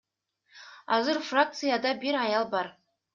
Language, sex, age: Kyrgyz, female, 19-29